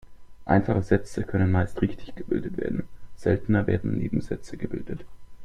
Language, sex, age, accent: German, male, under 19, Deutschland Deutsch